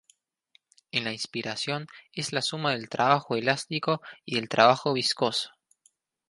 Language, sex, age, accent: Spanish, male, 19-29, Rioplatense: Argentina, Uruguay, este de Bolivia, Paraguay